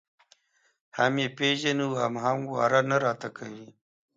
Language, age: Pashto, 30-39